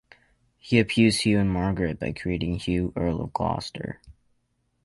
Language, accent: English, United States English